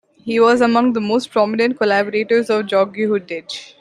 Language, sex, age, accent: English, female, 19-29, India and South Asia (India, Pakistan, Sri Lanka)